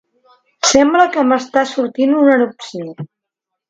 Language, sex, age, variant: Catalan, female, 50-59, Central